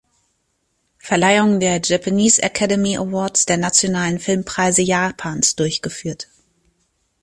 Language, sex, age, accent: German, female, 30-39, Deutschland Deutsch